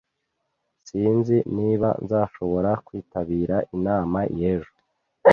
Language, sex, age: Kinyarwanda, male, 19-29